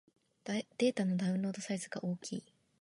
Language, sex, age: Japanese, female, under 19